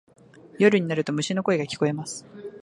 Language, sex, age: Japanese, female, 19-29